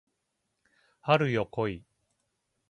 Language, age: Japanese, 50-59